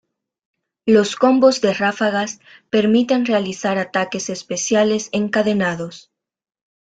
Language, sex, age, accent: Spanish, female, 19-29, América central